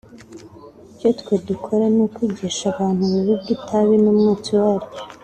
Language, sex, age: Kinyarwanda, female, 19-29